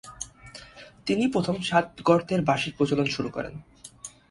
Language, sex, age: Bengali, male, under 19